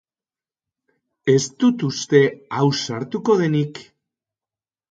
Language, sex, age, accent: Basque, male, 60-69, Erdialdekoa edo Nafarra (Gipuzkoa, Nafarroa)